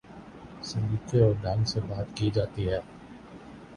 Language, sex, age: Urdu, male, 19-29